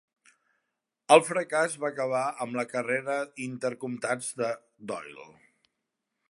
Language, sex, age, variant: Catalan, male, 30-39, Central